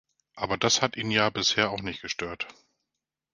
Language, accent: German, Deutschland Deutsch